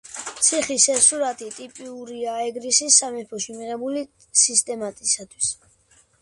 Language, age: Georgian, under 19